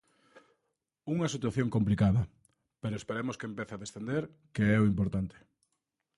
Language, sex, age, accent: Galician, male, 30-39, Oriental (común en zona oriental)